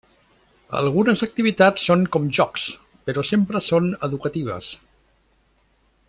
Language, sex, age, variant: Catalan, male, 60-69, Central